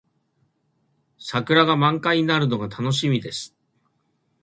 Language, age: Japanese, 60-69